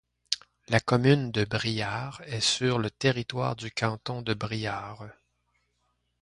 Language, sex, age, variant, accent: French, male, 50-59, Français d'Amérique du Nord, Français du Canada